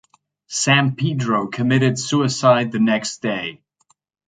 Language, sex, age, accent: English, male, 30-39, United States English; England English